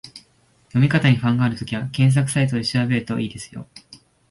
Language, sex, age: Japanese, male, 19-29